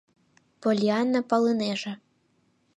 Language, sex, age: Mari, female, 19-29